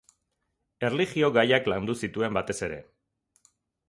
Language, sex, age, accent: Basque, male, 40-49, Mendebalekoa (Araba, Bizkaia, Gipuzkoako mendebaleko herri batzuk)